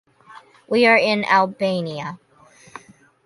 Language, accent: English, United States English